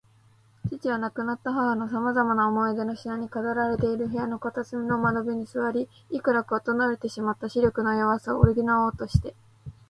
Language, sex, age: Japanese, female, 19-29